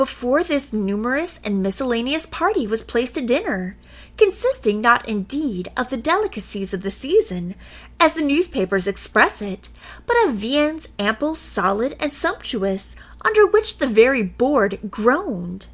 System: none